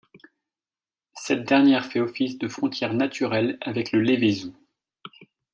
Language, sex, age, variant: French, male, 40-49, Français de métropole